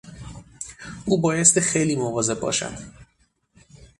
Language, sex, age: Persian, male, 30-39